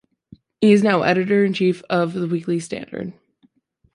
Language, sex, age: English, female, 19-29